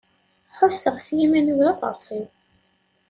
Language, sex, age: Kabyle, female, 19-29